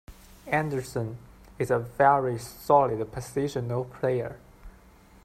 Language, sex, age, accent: English, male, 19-29, United States English